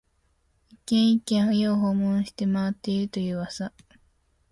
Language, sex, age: Japanese, female, under 19